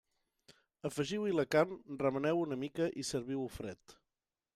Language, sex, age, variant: Catalan, male, 30-39, Central